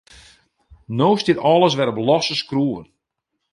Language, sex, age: Western Frisian, male, 30-39